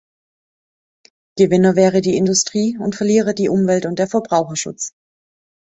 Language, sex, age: German, female, 30-39